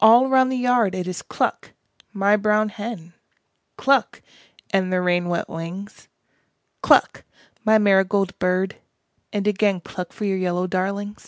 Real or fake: real